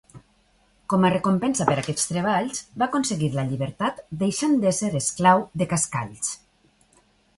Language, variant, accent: Catalan, Valencià meridional, valencià